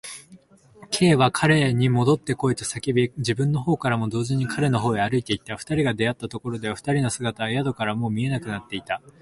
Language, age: Japanese, 19-29